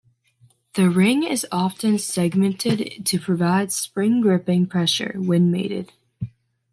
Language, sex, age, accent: English, female, 19-29, United States English